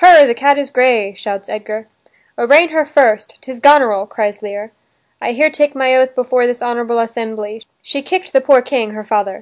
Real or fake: real